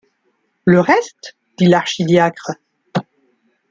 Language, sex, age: French, female, 50-59